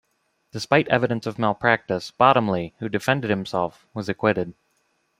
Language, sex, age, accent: English, male, 19-29, United States English